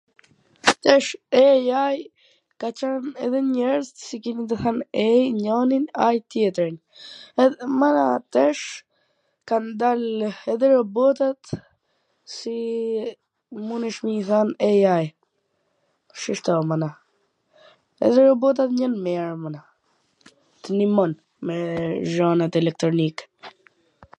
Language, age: Gheg Albanian, under 19